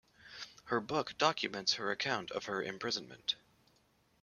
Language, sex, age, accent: English, male, 30-39, Canadian English